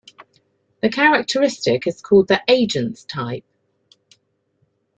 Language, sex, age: English, female, 50-59